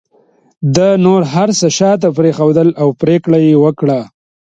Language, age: Pashto, 30-39